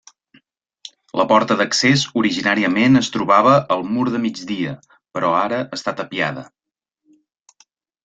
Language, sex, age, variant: Catalan, male, 40-49, Central